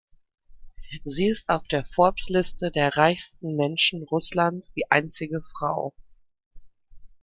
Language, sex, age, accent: German, female, 30-39, Deutschland Deutsch